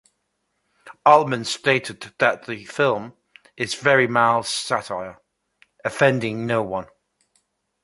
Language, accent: English, England English